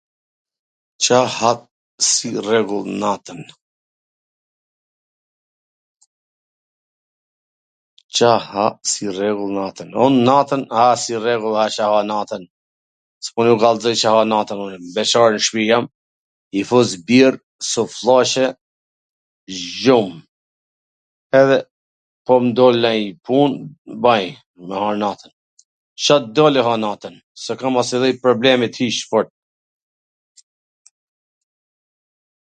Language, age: Gheg Albanian, 50-59